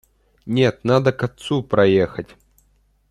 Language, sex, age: Russian, male, under 19